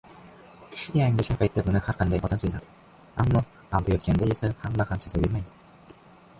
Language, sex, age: Uzbek, male, under 19